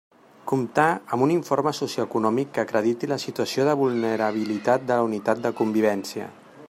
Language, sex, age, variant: Catalan, male, 40-49, Central